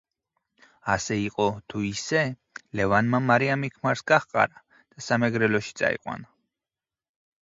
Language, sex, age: Georgian, male, 30-39